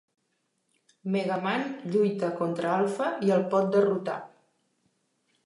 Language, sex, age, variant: Catalan, female, 60-69, Central